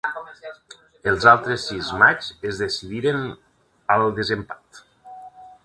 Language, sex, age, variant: Catalan, male, 40-49, Septentrional